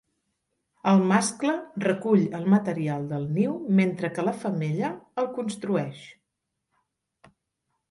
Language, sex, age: Catalan, male, 40-49